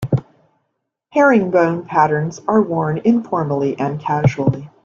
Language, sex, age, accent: English, female, 50-59, United States English